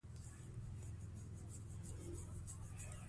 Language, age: Pashto, 19-29